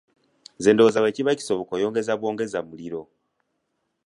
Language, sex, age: Ganda, male, 19-29